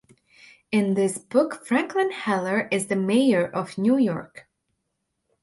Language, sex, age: English, female, 30-39